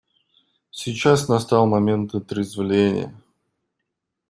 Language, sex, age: Russian, male, 19-29